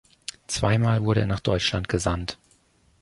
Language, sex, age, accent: German, male, 40-49, Deutschland Deutsch